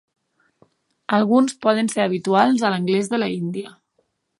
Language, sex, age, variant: Catalan, female, 30-39, Central